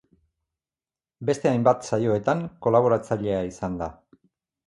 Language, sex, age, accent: Basque, male, 50-59, Mendebalekoa (Araba, Bizkaia, Gipuzkoako mendebaleko herri batzuk)